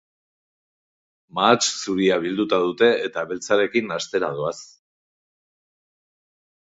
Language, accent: Basque, Erdialdekoa edo Nafarra (Gipuzkoa, Nafarroa)